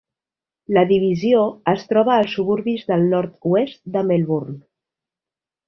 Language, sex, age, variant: Catalan, female, 40-49, Nord-Occidental